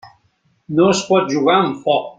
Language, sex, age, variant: Catalan, male, 60-69, Central